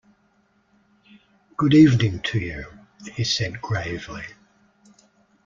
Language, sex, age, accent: English, male, 60-69, Australian English